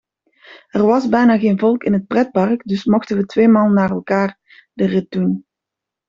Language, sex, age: Dutch, female, 30-39